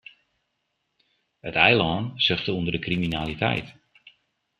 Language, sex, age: Western Frisian, male, 50-59